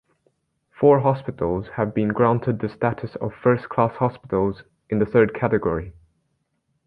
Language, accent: English, United States English